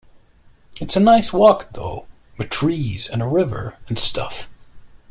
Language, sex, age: English, male, 30-39